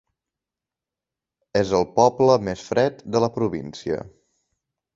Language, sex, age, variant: Catalan, male, 19-29, Central